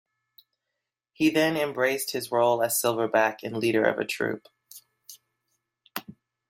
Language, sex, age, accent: English, female, 30-39, United States English